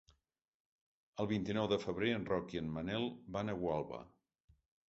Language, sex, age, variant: Catalan, male, 60-69, Central